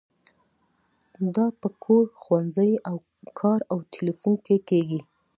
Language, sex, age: Pashto, female, 19-29